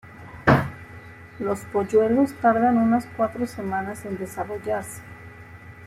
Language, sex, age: Spanish, female, 40-49